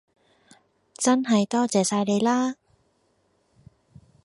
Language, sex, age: Cantonese, female, 30-39